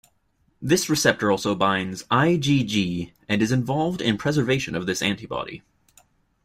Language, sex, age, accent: English, male, 19-29, Canadian English